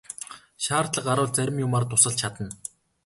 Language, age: Mongolian, 19-29